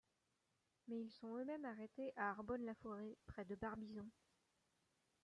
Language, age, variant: French, 19-29, Français de métropole